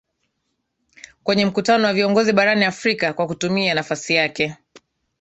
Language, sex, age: Swahili, female, 30-39